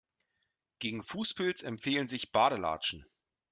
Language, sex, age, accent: German, male, 40-49, Deutschland Deutsch